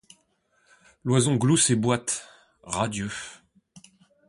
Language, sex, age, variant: French, male, 40-49, Français de métropole